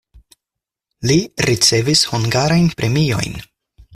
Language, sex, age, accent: Esperanto, male, 19-29, Internacia